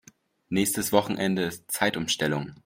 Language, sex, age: German, male, 19-29